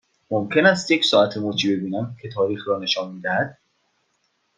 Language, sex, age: Persian, male, 19-29